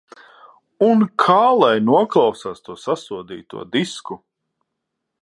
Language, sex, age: Latvian, male, 30-39